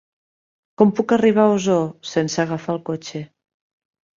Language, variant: Catalan, Nord-Occidental